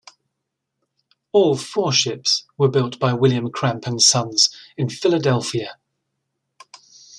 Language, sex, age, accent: English, male, 50-59, England English